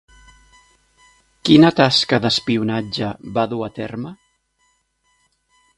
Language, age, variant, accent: Catalan, 50-59, Central, central